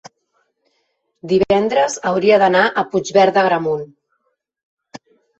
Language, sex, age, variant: Catalan, female, 40-49, Central